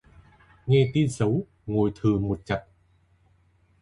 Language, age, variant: Vietnamese, 19-29, Hà Nội